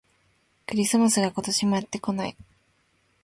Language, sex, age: Japanese, female, 19-29